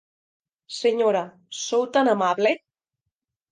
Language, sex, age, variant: Catalan, female, 19-29, Nord-Occidental